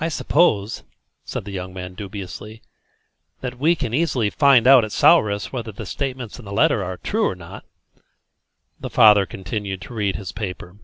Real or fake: real